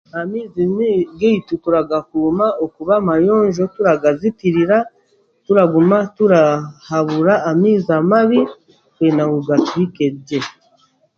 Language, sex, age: Chiga, female, 40-49